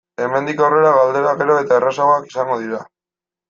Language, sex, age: Basque, male, 19-29